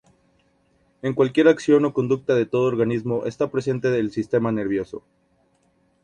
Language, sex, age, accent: Spanish, male, 19-29, México